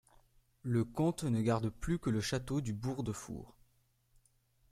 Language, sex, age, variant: French, male, under 19, Français de métropole